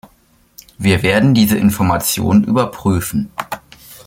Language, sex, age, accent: German, male, under 19, Deutschland Deutsch